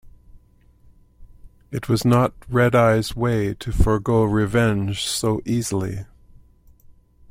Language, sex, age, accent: English, male, 60-69, Canadian English